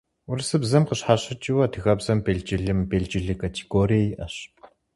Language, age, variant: Kabardian, 19-29, Адыгэбзэ (Къэбэрдей, Кирил, псоми зэдай)